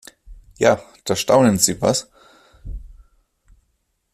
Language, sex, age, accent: German, male, 19-29, Deutschland Deutsch